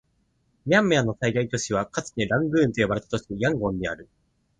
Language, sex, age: Japanese, male, 19-29